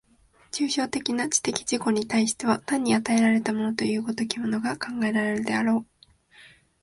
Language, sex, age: Japanese, female, 19-29